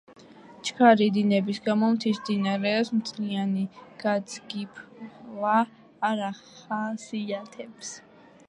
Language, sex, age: Georgian, female, 19-29